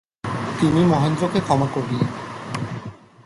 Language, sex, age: Bengali, male, 19-29